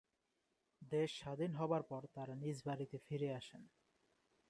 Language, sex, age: Bengali, male, 19-29